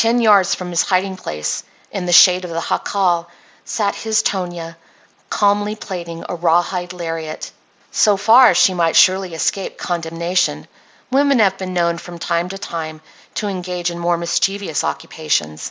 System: none